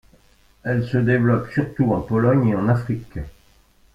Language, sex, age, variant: French, male, 60-69, Français de métropole